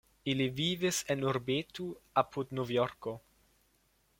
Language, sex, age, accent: Esperanto, male, 19-29, Internacia